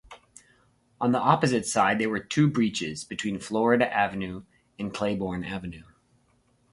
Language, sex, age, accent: English, male, 30-39, United States English